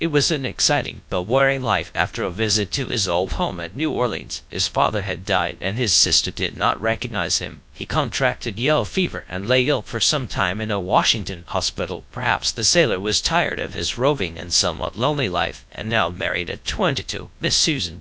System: TTS, GradTTS